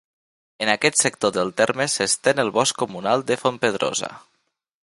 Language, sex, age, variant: Catalan, male, 19-29, Nord-Occidental